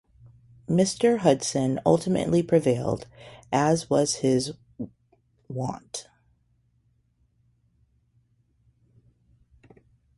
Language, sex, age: English, female, 40-49